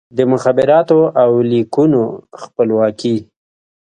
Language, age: Pashto, 40-49